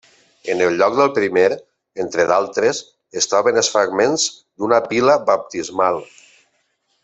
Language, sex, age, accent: Catalan, male, 50-59, valencià